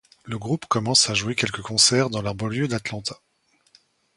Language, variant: French, Français de métropole